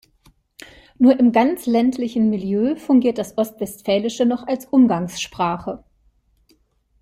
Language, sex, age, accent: German, female, 50-59, Deutschland Deutsch